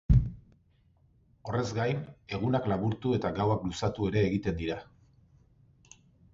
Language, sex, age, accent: Basque, male, 40-49, Erdialdekoa edo Nafarra (Gipuzkoa, Nafarroa)